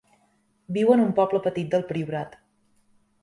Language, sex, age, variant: Catalan, female, 30-39, Central